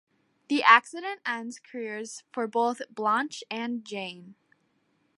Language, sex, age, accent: English, female, under 19, United States English